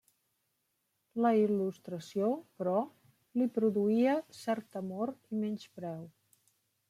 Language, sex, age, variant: Catalan, female, 50-59, Central